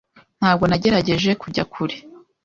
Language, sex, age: Kinyarwanda, female, 19-29